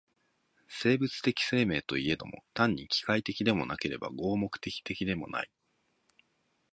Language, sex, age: Japanese, male, 40-49